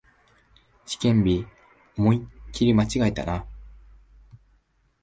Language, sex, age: Japanese, male, 19-29